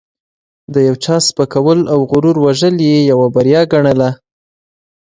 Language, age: Pashto, 19-29